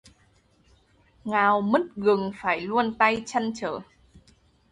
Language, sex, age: Vietnamese, female, 19-29